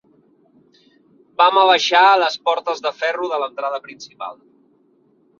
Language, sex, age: Catalan, male, 40-49